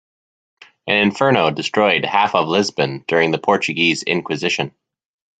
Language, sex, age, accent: English, male, 30-39, United States English